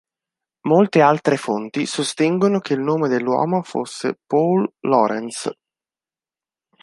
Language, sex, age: Italian, male, 19-29